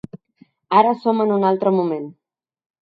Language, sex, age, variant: Catalan, female, 30-39, Central